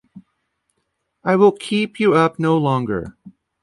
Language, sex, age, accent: English, male, 50-59, United States English